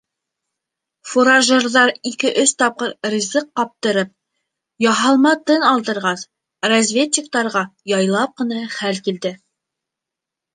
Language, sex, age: Bashkir, female, 19-29